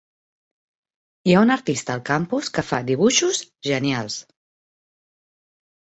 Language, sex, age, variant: Catalan, female, 40-49, Central